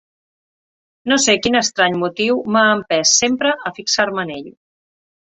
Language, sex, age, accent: Catalan, female, 50-59, Català central